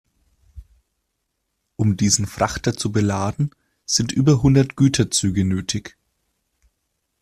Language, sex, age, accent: German, male, 19-29, Deutschland Deutsch